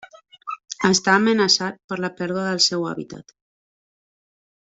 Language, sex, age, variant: Catalan, female, 30-39, Central